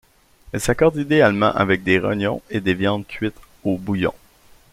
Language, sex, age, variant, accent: French, male, 30-39, Français d'Amérique du Nord, Français du Canada